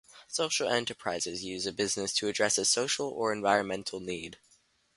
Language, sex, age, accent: English, male, under 19, Canadian English